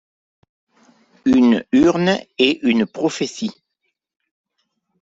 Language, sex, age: French, male, 50-59